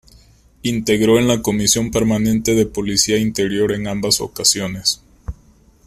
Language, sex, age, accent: Spanish, male, 19-29, México